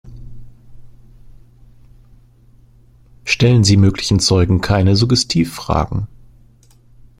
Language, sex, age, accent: German, male, 30-39, Deutschland Deutsch